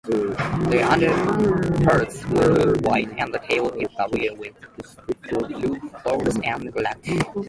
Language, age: English, 19-29